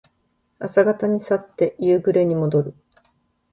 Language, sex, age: Japanese, female, 50-59